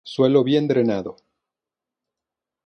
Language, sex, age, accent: Spanish, male, 40-49, México